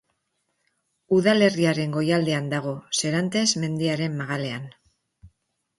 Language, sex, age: Basque, female, 50-59